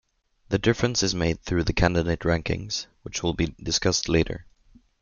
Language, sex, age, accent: English, male, 19-29, United States English